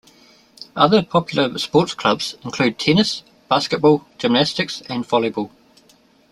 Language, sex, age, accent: English, male, 30-39, New Zealand English